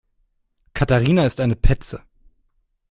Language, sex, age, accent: German, male, 30-39, Deutschland Deutsch